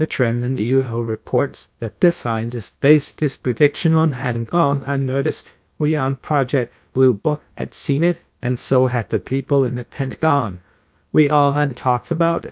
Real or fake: fake